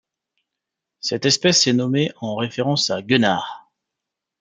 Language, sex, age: French, male, 30-39